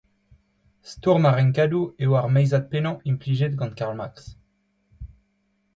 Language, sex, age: Breton, male, 19-29